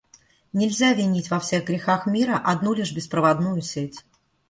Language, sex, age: Russian, female, 40-49